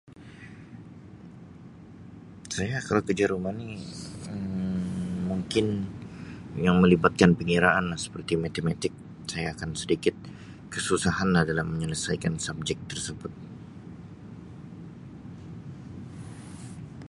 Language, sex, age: Sabah Malay, male, 19-29